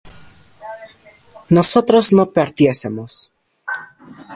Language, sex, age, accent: Spanish, male, under 19, Andino-Pacífico: Colombia, Perú, Ecuador, oeste de Bolivia y Venezuela andina